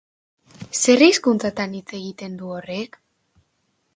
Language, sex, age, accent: Basque, female, under 19, Erdialdekoa edo Nafarra (Gipuzkoa, Nafarroa)